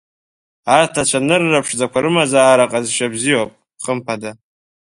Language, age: Abkhazian, under 19